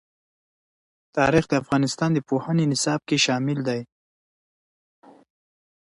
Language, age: Pashto, 19-29